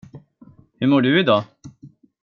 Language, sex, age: Swedish, male, 19-29